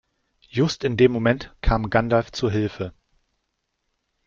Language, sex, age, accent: German, male, 40-49, Deutschland Deutsch